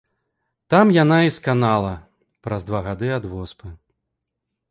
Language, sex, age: Belarusian, male, 30-39